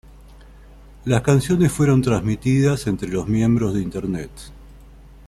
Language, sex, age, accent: Spanish, male, 40-49, Rioplatense: Argentina, Uruguay, este de Bolivia, Paraguay